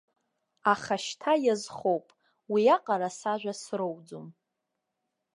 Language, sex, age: Abkhazian, female, 19-29